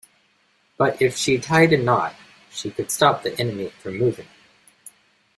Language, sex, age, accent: English, male, 19-29, United States English